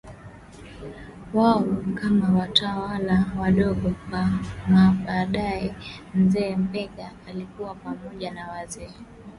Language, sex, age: Swahili, female, 19-29